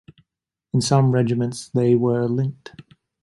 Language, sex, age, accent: English, male, 19-29, Australian English